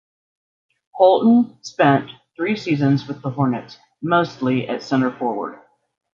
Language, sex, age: English, female, 50-59